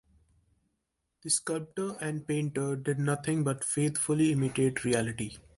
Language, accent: English, India and South Asia (India, Pakistan, Sri Lanka)